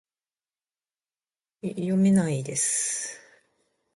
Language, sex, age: Japanese, female, 40-49